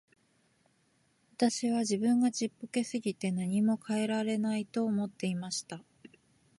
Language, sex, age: Japanese, female, 30-39